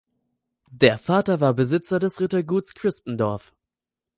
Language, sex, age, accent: German, male, 19-29, Deutschland Deutsch